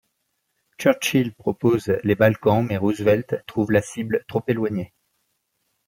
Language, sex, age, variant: French, male, 40-49, Français de métropole